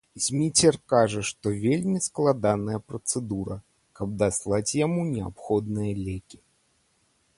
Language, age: Belarusian, 30-39